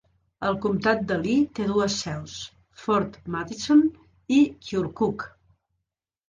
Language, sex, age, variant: Catalan, female, 40-49, Central